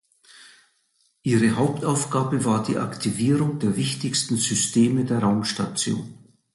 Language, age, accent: German, 70-79, Deutschland Deutsch